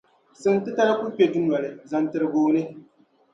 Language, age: Dagbani, 19-29